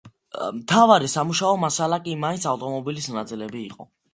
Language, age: Georgian, 19-29